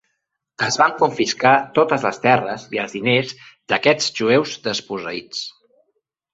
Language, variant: Catalan, Central